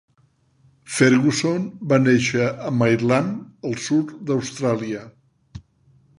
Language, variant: Catalan, Central